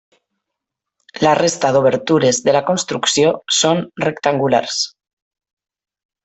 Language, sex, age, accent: Catalan, female, 30-39, valencià